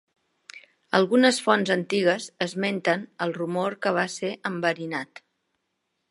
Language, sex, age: Catalan, female, 60-69